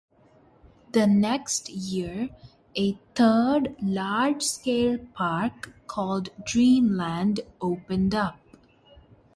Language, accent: English, India and South Asia (India, Pakistan, Sri Lanka)